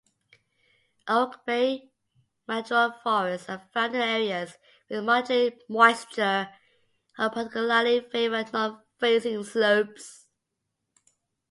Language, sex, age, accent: English, female, 40-49, Scottish English